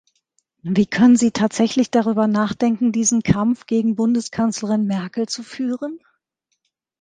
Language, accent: German, Deutschland Deutsch